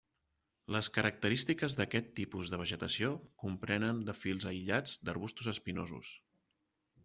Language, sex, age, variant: Catalan, male, 30-39, Central